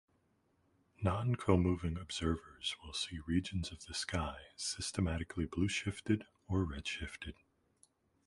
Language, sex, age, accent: English, male, 40-49, United States English